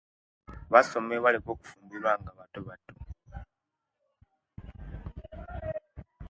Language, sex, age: Kenyi, male, under 19